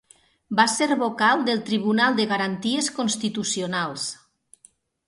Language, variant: Catalan, Nord-Occidental